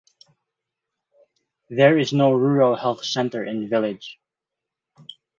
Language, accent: English, Filipino